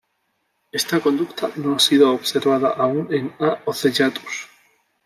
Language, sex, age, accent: Spanish, male, 30-39, España: Sur peninsular (Andalucia, Extremadura, Murcia)